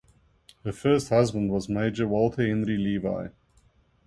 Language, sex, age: English, male, 40-49